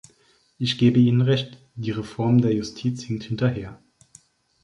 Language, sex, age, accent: German, male, 30-39, Deutschland Deutsch